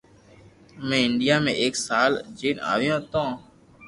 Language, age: Loarki, under 19